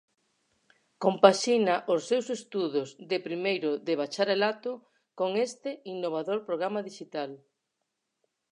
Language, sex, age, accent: Galician, female, 40-49, Normativo (estándar)